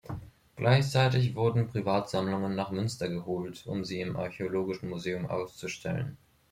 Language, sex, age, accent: German, male, 19-29, Deutschland Deutsch